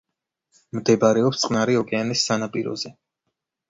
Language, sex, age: Georgian, male, 30-39